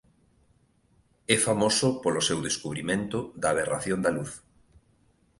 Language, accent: Galician, Normativo (estándar)